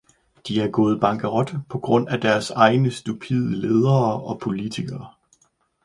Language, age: Danish, 40-49